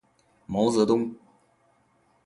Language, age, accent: Chinese, 19-29, 出生地：吉林省